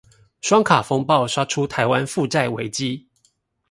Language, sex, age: Chinese, male, 30-39